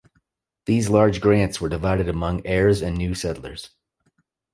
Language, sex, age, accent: English, male, 30-39, United States English